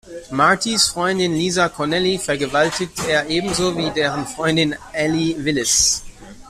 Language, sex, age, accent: German, male, 30-39, Deutschland Deutsch